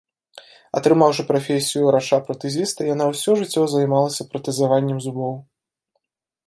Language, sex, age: Belarusian, male, 19-29